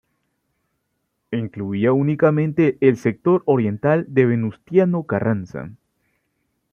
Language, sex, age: Spanish, male, 19-29